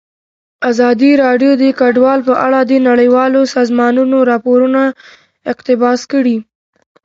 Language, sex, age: Pashto, female, 19-29